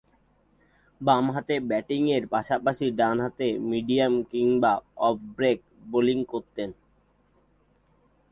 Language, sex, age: Bengali, male, under 19